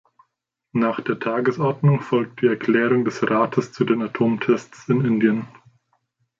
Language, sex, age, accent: German, male, 19-29, Deutschland Deutsch